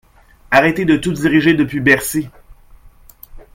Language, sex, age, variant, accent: French, male, 40-49, Français d'Amérique du Nord, Français du Canada